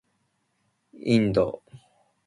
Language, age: Japanese, 19-29